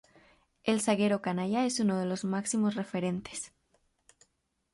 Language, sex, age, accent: Spanish, female, under 19, América central